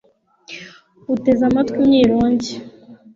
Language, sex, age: Kinyarwanda, female, 19-29